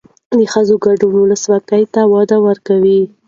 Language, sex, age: Pashto, female, 19-29